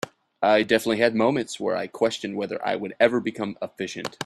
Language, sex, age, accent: English, male, 30-39, United States English